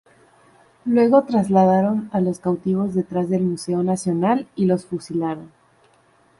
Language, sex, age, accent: Spanish, female, under 19, México